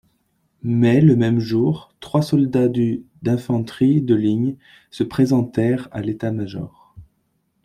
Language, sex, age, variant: French, male, 19-29, Français de métropole